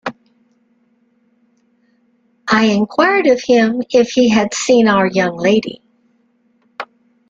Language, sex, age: English, female, 60-69